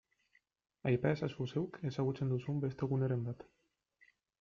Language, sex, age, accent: Basque, male, 19-29, Erdialdekoa edo Nafarra (Gipuzkoa, Nafarroa)